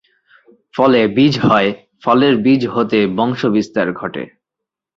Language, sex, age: Bengali, male, 19-29